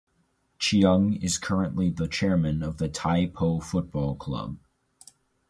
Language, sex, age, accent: English, male, under 19, United States English